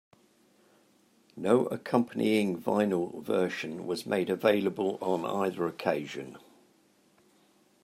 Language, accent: English, England English